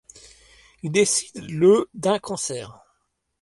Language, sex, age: French, male, 40-49